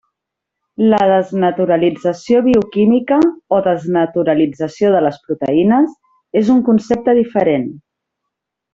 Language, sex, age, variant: Catalan, female, 40-49, Central